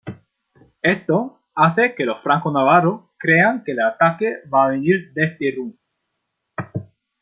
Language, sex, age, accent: Spanish, male, 19-29, España: Sur peninsular (Andalucia, Extremadura, Murcia)